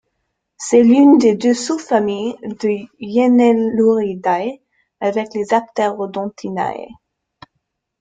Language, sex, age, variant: French, female, 19-29, Français de métropole